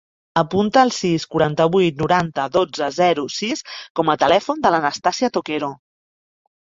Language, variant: Catalan, Central